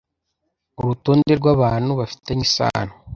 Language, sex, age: Kinyarwanda, male, under 19